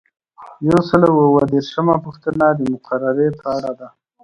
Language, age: Pashto, 30-39